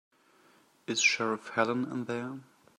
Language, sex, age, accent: English, male, 30-39, Australian English